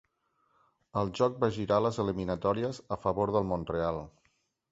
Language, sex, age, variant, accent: Catalan, male, 40-49, Central, gironí